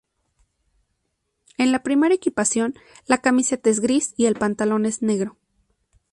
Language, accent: Spanish, México